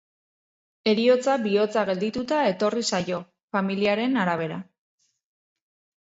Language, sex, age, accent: Basque, female, 40-49, Mendebalekoa (Araba, Bizkaia, Gipuzkoako mendebaleko herri batzuk)